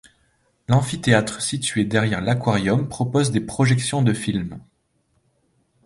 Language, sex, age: French, male, 30-39